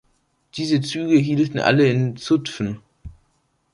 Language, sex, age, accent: German, male, under 19, Deutschland Deutsch